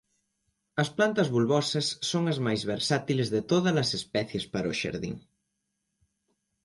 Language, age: Galician, 19-29